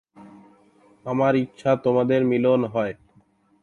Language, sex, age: Bengali, male, 19-29